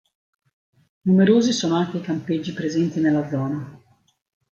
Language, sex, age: Italian, female, 50-59